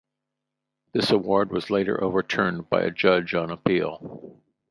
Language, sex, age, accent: English, male, 60-69, United States English